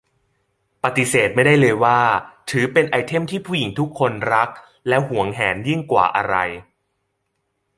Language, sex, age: Thai, male, 19-29